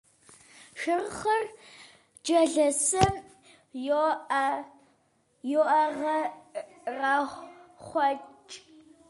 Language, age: Kabardian, under 19